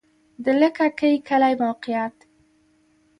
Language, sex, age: Pashto, female, under 19